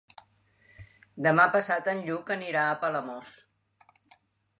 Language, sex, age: Catalan, female, 70-79